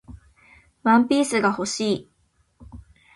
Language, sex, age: Japanese, female, 19-29